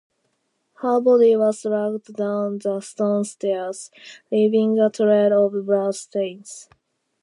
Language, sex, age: English, female, under 19